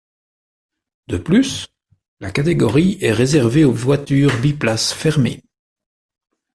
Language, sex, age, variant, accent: French, male, 50-59, Français d'Europe, Français de Belgique